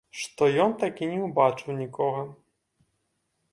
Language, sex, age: Belarusian, male, 19-29